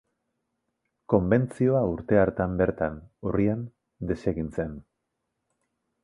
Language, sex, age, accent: Basque, male, 40-49, Erdialdekoa edo Nafarra (Gipuzkoa, Nafarroa)